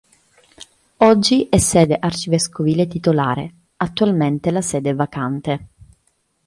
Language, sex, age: Italian, female, 30-39